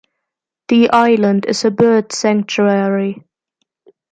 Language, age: English, 19-29